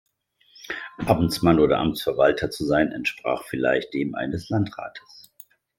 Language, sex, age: German, male, 40-49